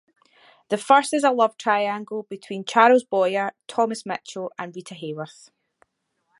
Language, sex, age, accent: English, female, 40-49, Scottish English